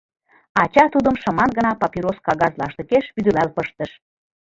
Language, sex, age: Mari, female, 40-49